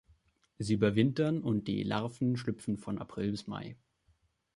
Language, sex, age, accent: German, male, 19-29, Deutschland Deutsch